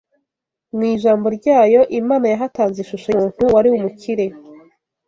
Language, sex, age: Kinyarwanda, female, 19-29